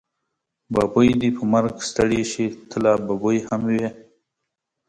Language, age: Pashto, 30-39